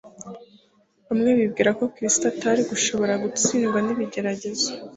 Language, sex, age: Kinyarwanda, female, 19-29